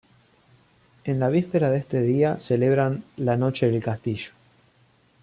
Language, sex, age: Spanish, male, under 19